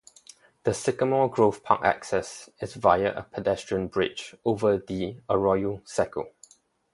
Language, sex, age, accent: English, male, 19-29, Singaporean English